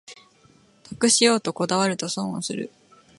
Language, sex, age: Japanese, female, 19-29